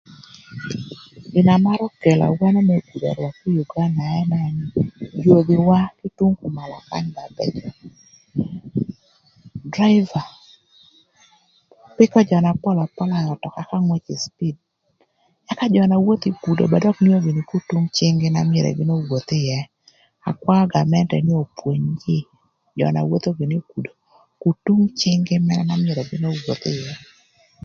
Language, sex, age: Thur, female, 40-49